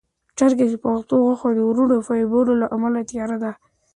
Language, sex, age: Pashto, male, 19-29